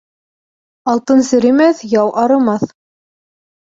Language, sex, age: Bashkir, female, 19-29